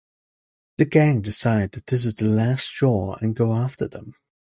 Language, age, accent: English, 19-29, United States English